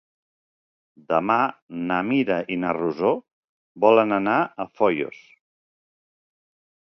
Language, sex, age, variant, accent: Catalan, male, 40-49, Central, central